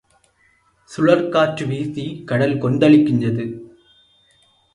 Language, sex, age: Tamil, male, 19-29